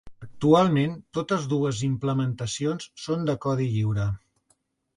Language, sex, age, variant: Catalan, male, 50-59, Central